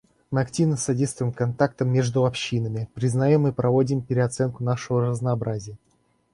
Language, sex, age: Russian, male, 19-29